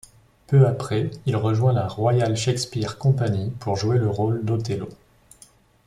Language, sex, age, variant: French, male, 19-29, Français de métropole